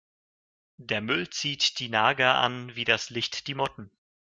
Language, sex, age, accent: German, male, 19-29, Russisch Deutsch